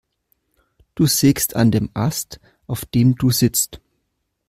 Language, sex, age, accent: German, male, 19-29, Deutschland Deutsch